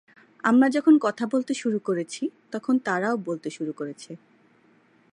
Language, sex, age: Bengali, male, 30-39